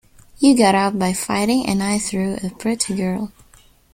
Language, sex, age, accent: English, female, under 19, England English